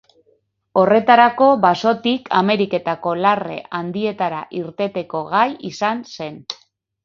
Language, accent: Basque, Mendebalekoa (Araba, Bizkaia, Gipuzkoako mendebaleko herri batzuk)